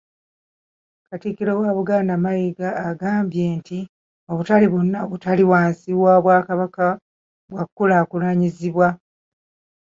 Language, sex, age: Ganda, female, 50-59